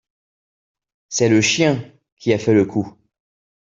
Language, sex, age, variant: French, male, 40-49, Français de métropole